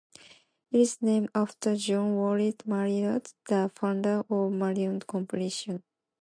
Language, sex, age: English, female, 19-29